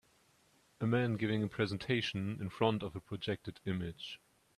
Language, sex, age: English, male, 30-39